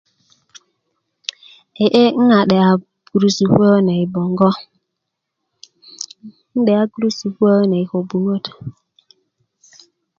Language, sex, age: Kuku, female, 19-29